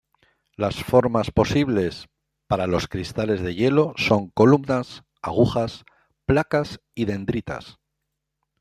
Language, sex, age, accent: Spanish, male, 60-69, España: Centro-Sur peninsular (Madrid, Toledo, Castilla-La Mancha)